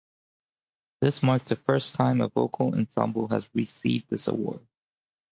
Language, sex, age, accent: English, male, 30-39, United States English